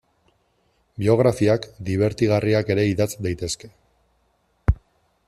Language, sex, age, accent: Basque, male, 19-29, Mendebalekoa (Araba, Bizkaia, Gipuzkoako mendebaleko herri batzuk)